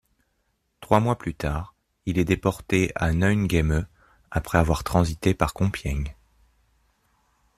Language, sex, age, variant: French, male, 30-39, Français de métropole